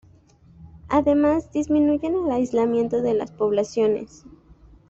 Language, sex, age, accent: Spanish, female, 19-29, México